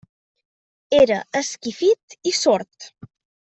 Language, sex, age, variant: Catalan, female, 19-29, Central